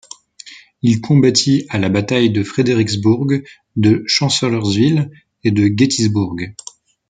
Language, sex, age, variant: French, male, 19-29, Français de métropole